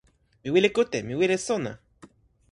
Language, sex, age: Toki Pona, male, 19-29